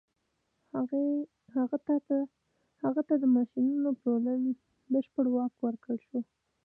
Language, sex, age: Pashto, female, under 19